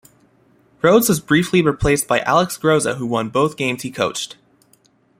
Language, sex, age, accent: English, male, under 19, United States English